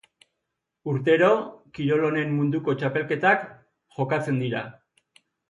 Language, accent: Basque, Erdialdekoa edo Nafarra (Gipuzkoa, Nafarroa)